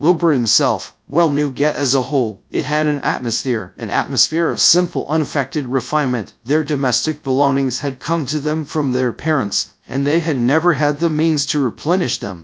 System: TTS, GradTTS